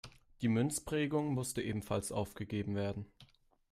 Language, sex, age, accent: German, male, 19-29, Deutschland Deutsch